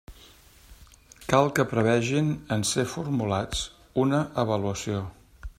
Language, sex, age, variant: Catalan, male, 50-59, Central